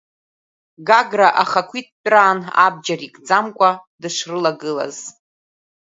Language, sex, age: Abkhazian, female, 30-39